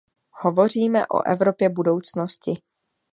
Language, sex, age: Czech, female, 19-29